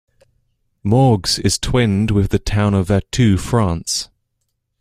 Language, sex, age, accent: English, male, under 19, England English